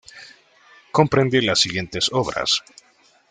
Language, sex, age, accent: Spanish, male, 30-39, América central